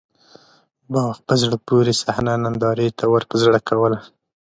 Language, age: Pashto, 19-29